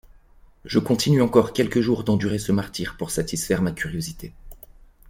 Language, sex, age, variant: French, male, 30-39, Français de métropole